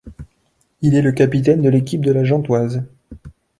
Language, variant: French, Français de métropole